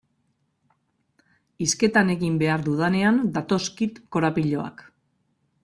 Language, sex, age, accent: Basque, female, 40-49, Mendebalekoa (Araba, Bizkaia, Gipuzkoako mendebaleko herri batzuk)